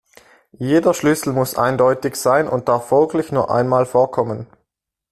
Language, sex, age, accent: German, male, 19-29, Schweizerdeutsch